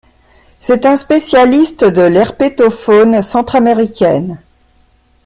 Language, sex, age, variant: French, female, 50-59, Français de métropole